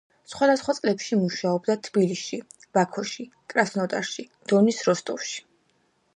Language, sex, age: Georgian, female, 19-29